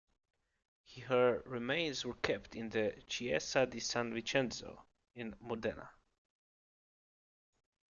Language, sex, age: English, male, 19-29